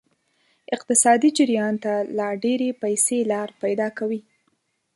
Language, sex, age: Pashto, female, 19-29